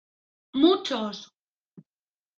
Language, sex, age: Spanish, female, 19-29